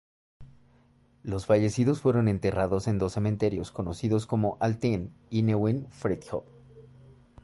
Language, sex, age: Spanish, male, 30-39